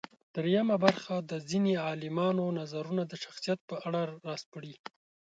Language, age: Pashto, 19-29